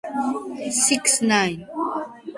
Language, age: Georgian, 90+